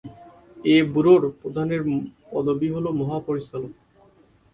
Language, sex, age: Bengali, male, 19-29